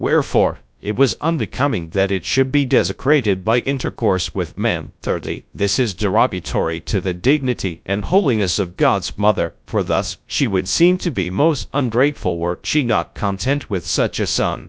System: TTS, GradTTS